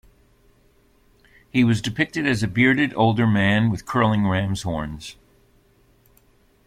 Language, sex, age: English, male, 60-69